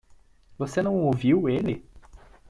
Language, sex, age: Portuguese, male, 30-39